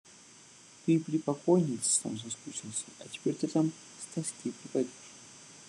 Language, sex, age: Russian, male, 19-29